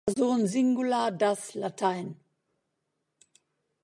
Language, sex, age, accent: German, female, 60-69, Deutschland Deutsch